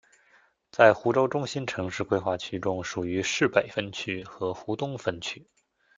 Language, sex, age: Chinese, male, 19-29